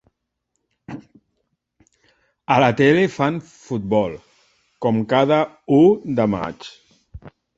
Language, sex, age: Catalan, male, 50-59